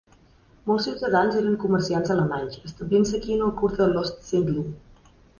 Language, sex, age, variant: Catalan, female, 19-29, Central